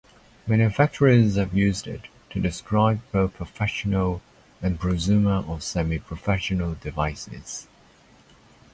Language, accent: English, Hong Kong English